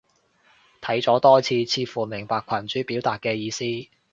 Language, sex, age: Cantonese, male, 19-29